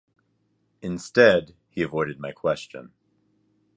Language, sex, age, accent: English, male, 30-39, United States English